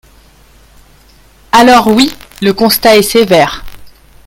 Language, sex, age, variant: French, male, 30-39, Français de métropole